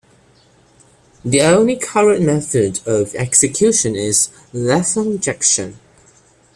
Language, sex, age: English, male, under 19